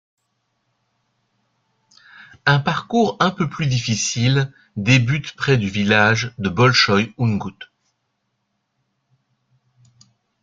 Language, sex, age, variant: French, male, 40-49, Français de métropole